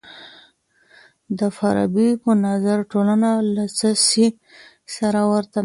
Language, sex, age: Pashto, female, 19-29